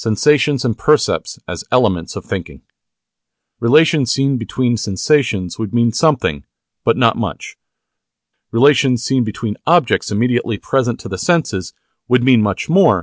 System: none